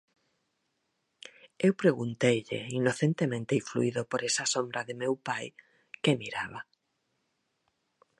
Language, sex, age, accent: Galician, female, 50-59, Normativo (estándar)